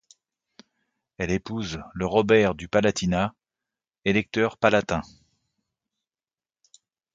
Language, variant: French, Français de métropole